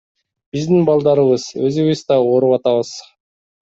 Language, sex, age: Kyrgyz, male, 40-49